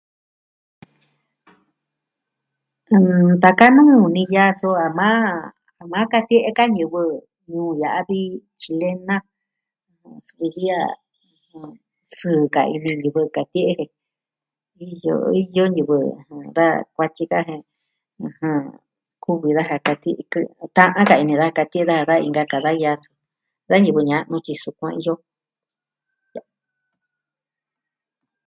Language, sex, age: Southwestern Tlaxiaco Mixtec, female, 60-69